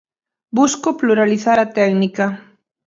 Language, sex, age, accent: Galician, female, 40-49, Central (gheada)